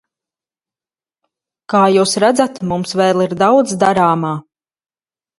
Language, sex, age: Latvian, female, 30-39